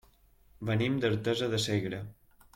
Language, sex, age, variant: Catalan, male, 30-39, Balear